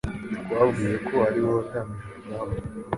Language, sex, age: Kinyarwanda, male, 19-29